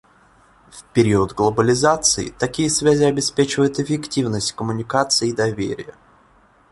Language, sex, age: Russian, male, 19-29